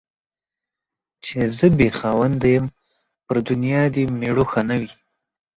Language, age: Pashto, 19-29